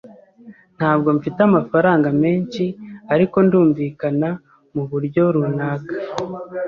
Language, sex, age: Kinyarwanda, male, 30-39